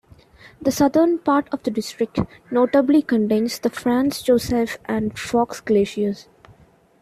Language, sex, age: English, female, 19-29